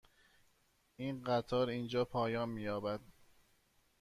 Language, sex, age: Persian, male, 30-39